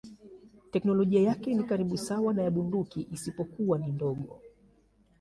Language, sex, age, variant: Swahili, male, 30-39, Kiswahili cha Bara ya Tanzania